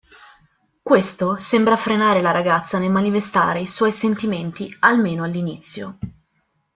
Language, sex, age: Italian, female, under 19